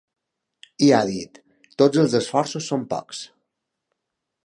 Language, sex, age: Catalan, male, 30-39